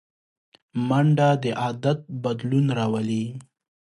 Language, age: Pashto, 19-29